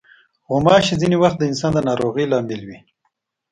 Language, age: Pashto, under 19